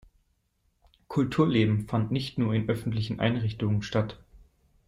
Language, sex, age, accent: German, male, 19-29, Deutschland Deutsch